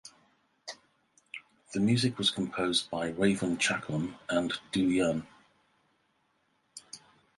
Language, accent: English, England English